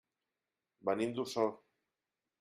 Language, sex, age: Catalan, male, 50-59